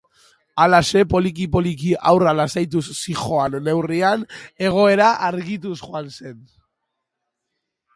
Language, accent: Basque, Mendebalekoa (Araba, Bizkaia, Gipuzkoako mendebaleko herri batzuk)